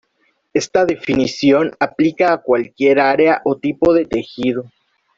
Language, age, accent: Spanish, 30-39, México